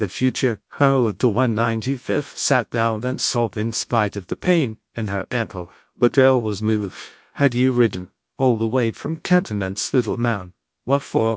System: TTS, GlowTTS